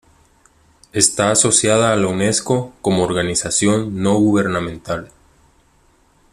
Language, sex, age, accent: Spanish, male, 19-29, Caribe: Cuba, Venezuela, Puerto Rico, República Dominicana, Panamá, Colombia caribeña, México caribeño, Costa del golfo de México